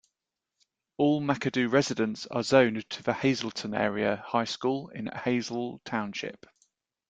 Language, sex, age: English, male, 40-49